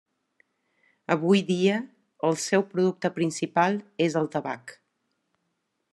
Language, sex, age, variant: Catalan, female, 40-49, Central